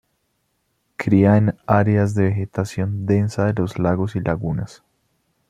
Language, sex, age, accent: Spanish, male, 19-29, Andino-Pacífico: Colombia, Perú, Ecuador, oeste de Bolivia y Venezuela andina